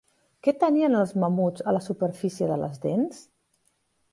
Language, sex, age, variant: Catalan, female, 40-49, Central